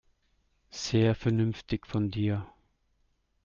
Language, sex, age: German, male, 50-59